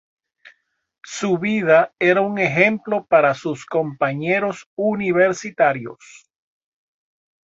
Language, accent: Spanish, Caribe: Cuba, Venezuela, Puerto Rico, República Dominicana, Panamá, Colombia caribeña, México caribeño, Costa del golfo de México